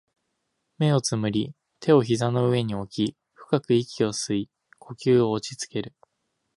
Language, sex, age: Japanese, male, 19-29